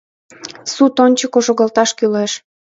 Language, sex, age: Mari, female, 19-29